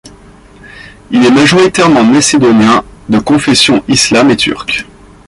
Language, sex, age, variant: French, male, 30-39, Français de métropole